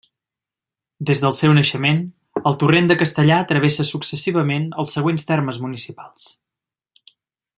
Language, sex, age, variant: Catalan, male, 30-39, Central